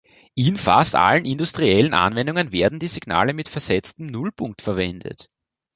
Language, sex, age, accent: German, male, 19-29, Österreichisches Deutsch